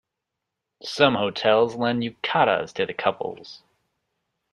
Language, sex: English, male